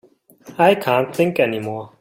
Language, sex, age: English, male, 30-39